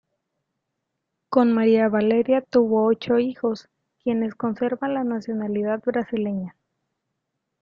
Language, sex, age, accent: Spanish, female, 19-29, México